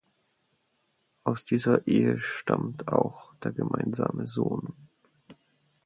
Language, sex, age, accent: German, male, 19-29, Deutschland Deutsch; Schweizerdeutsch